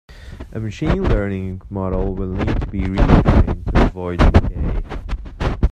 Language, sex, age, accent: English, male, 30-39, United States English